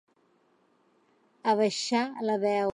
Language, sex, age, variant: Catalan, female, 40-49, Central